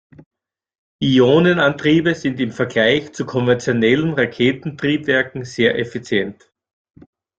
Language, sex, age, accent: German, male, 40-49, Österreichisches Deutsch